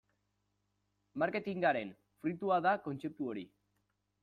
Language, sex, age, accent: Basque, male, 19-29, Mendebalekoa (Araba, Bizkaia, Gipuzkoako mendebaleko herri batzuk)